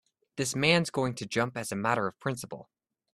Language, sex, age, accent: English, male, 19-29, United States English